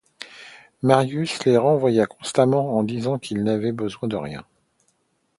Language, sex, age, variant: French, male, 40-49, Français de métropole